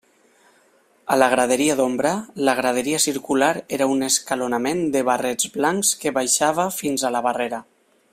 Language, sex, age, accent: Catalan, male, 19-29, valencià